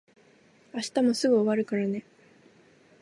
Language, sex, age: Japanese, female, 19-29